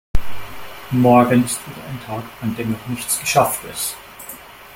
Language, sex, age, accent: German, male, 19-29, Deutschland Deutsch